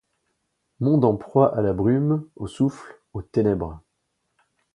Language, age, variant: French, 40-49, Français de métropole